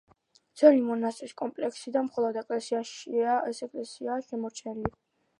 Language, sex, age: Georgian, female, under 19